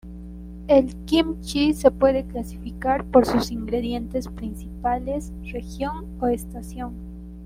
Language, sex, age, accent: Spanish, female, 19-29, Andino-Pacífico: Colombia, Perú, Ecuador, oeste de Bolivia y Venezuela andina